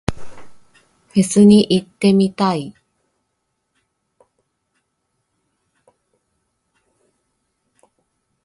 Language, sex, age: Japanese, female, 40-49